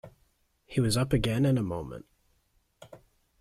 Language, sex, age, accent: English, male, 19-29, United States English